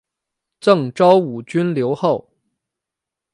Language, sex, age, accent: Chinese, male, 30-39, 出生地：北京市